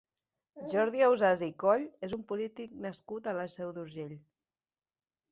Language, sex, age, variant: Catalan, male, 30-39, Central